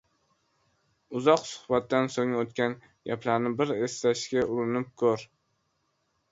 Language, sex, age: Uzbek, male, under 19